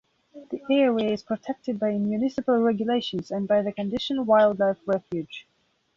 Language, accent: English, England English